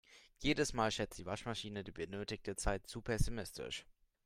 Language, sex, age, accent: German, male, under 19, Deutschland Deutsch